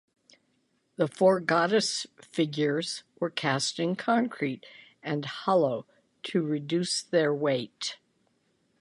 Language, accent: English, United States English